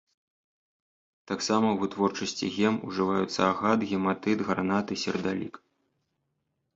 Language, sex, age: Belarusian, male, 30-39